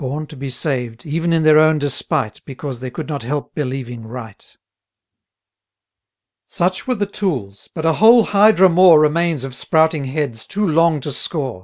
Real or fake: real